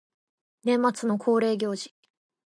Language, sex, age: Japanese, female, 19-29